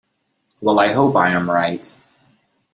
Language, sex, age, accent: English, male, 19-29, United States English